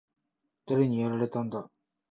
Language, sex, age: Japanese, male, 19-29